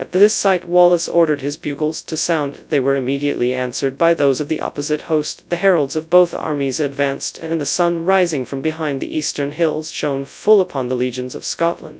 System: TTS, FastPitch